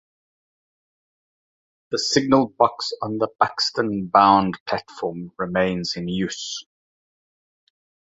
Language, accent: English, Southern African (South Africa, Zimbabwe, Namibia)